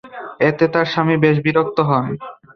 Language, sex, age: Bengali, male, under 19